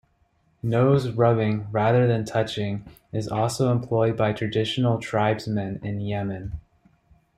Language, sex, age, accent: English, male, 19-29, United States English